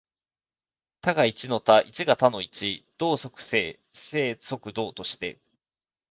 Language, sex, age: Japanese, male, 19-29